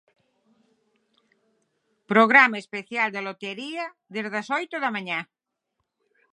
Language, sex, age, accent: Galician, male, 19-29, Central (gheada)